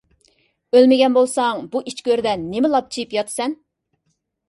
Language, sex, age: Uyghur, female, 30-39